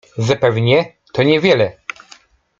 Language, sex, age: Polish, male, 40-49